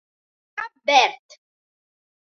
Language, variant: Catalan, Central